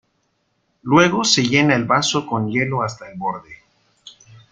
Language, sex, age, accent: Spanish, male, 50-59, México